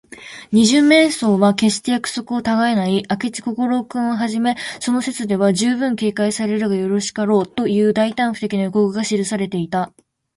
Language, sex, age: Japanese, female, 19-29